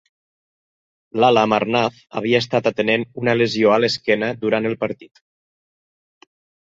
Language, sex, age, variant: Catalan, male, 50-59, Nord-Occidental